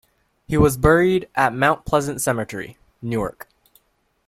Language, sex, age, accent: English, male, under 19, United States English